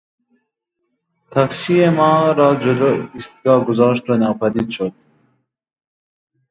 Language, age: Persian, 19-29